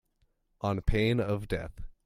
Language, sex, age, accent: English, male, under 19, United States English